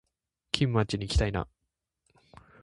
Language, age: Japanese, 19-29